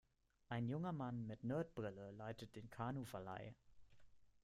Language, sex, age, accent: German, male, 19-29, Deutschland Deutsch